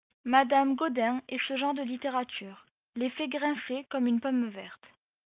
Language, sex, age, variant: French, male, 19-29, Français de métropole